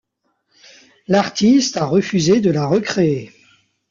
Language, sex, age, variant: French, male, 40-49, Français de métropole